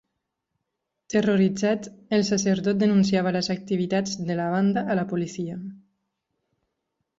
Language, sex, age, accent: Catalan, female, 19-29, aprenent (recent, des d'altres llengües)